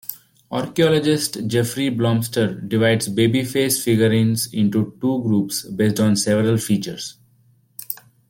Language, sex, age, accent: English, male, 19-29, India and South Asia (India, Pakistan, Sri Lanka)